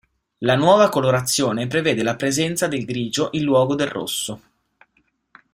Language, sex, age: Italian, male, 19-29